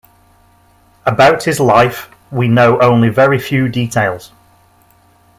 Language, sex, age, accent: English, male, 50-59, England English